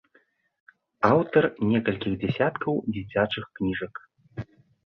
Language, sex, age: Belarusian, male, 40-49